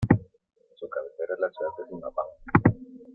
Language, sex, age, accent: Spanish, male, 50-59, América central